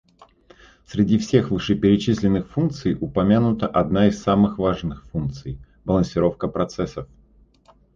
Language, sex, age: Russian, male, 30-39